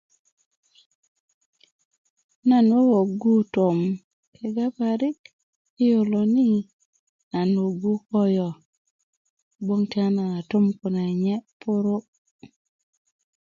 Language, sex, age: Kuku, female, 40-49